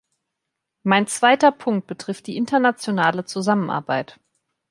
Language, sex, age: German, female, 19-29